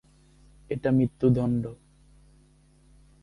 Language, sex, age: Bengali, male, 19-29